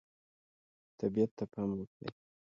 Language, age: Pashto, 19-29